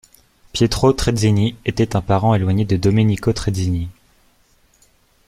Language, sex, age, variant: French, male, 19-29, Français de métropole